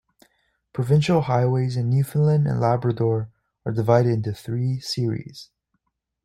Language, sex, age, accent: English, male, 19-29, Canadian English